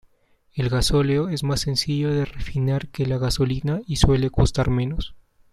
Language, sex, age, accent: Spanish, male, 19-29, Andino-Pacífico: Colombia, Perú, Ecuador, oeste de Bolivia y Venezuela andina